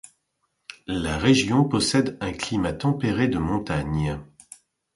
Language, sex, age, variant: French, male, 40-49, Français de métropole